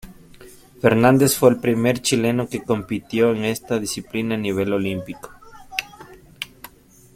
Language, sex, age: Spanish, male, 30-39